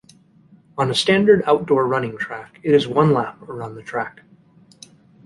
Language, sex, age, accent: English, male, 19-29, United States English